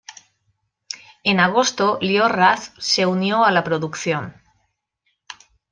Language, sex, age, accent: Spanish, female, 30-39, España: Norte peninsular (Asturias, Castilla y León, Cantabria, País Vasco, Navarra, Aragón, La Rioja, Guadalajara, Cuenca)